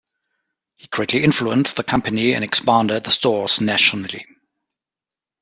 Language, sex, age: English, male, 30-39